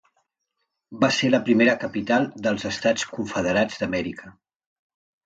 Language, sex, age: Catalan, male, 50-59